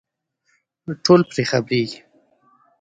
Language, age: Pashto, 30-39